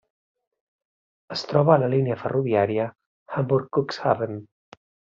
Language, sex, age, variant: Catalan, male, 40-49, Central